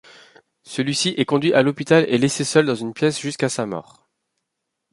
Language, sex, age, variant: French, male, 30-39, Français de métropole